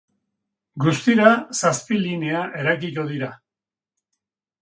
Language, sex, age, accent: Basque, male, 70-79, Erdialdekoa edo Nafarra (Gipuzkoa, Nafarroa)